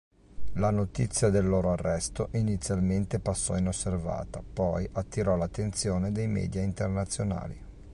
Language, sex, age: Italian, male, 40-49